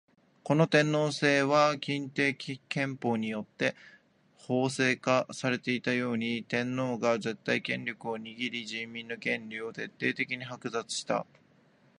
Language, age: Japanese, 19-29